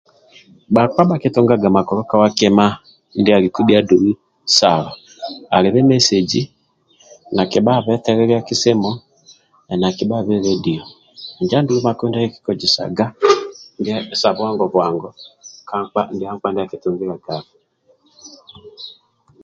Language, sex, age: Amba (Uganda), male, 30-39